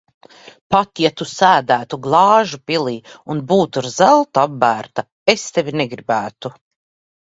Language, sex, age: Latvian, female, 40-49